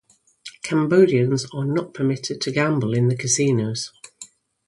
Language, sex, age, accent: English, female, 50-59, England English